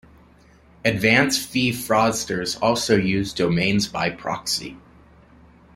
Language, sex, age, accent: English, male, under 19, United States English